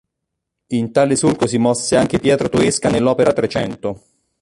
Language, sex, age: Italian, male, 40-49